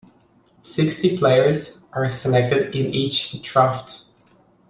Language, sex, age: English, male, 19-29